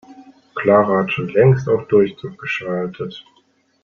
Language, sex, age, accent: German, male, 30-39, Deutschland Deutsch